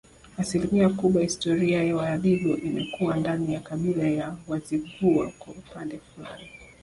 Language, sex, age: Swahili, female, 30-39